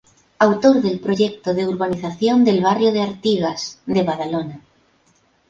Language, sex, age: Spanish, female, 50-59